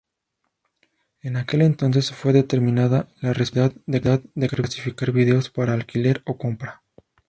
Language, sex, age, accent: Spanish, male, 19-29, México